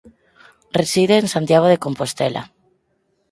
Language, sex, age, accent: Galician, female, 19-29, Normativo (estándar)